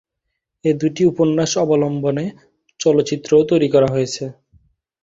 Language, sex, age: Bengali, male, 19-29